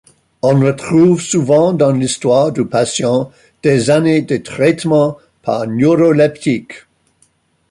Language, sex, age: French, male, 60-69